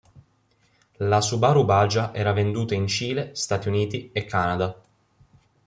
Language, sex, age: Italian, male, 19-29